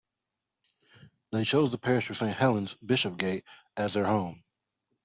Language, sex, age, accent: English, male, 19-29, United States English